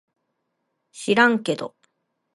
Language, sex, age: Japanese, female, 30-39